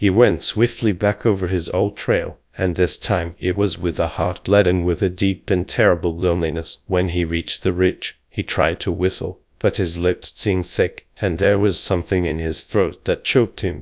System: TTS, GradTTS